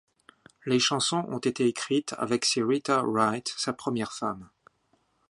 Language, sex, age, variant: French, male, 40-49, Français de métropole